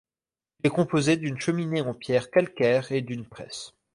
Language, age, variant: French, 19-29, Français de métropole